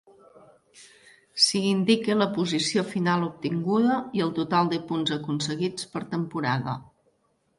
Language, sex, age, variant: Catalan, female, 50-59, Central